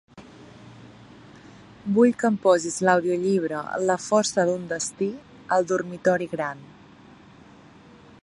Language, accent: Catalan, gironí